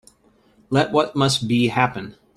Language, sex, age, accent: English, male, 30-39, United States English